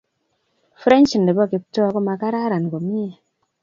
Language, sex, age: Kalenjin, female, 19-29